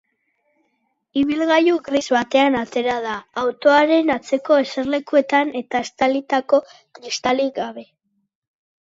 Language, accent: Basque, Mendebalekoa (Araba, Bizkaia, Gipuzkoako mendebaleko herri batzuk)